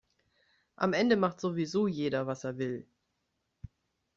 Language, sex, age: German, female, 30-39